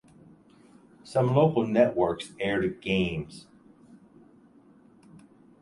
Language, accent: English, United States English